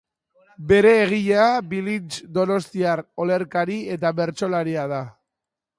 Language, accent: Basque, Mendebalekoa (Araba, Bizkaia, Gipuzkoako mendebaleko herri batzuk)